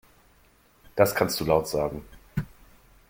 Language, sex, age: German, male, 40-49